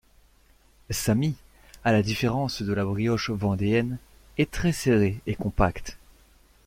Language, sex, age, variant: French, male, 19-29, Français de métropole